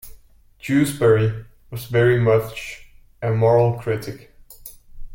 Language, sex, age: English, male, 19-29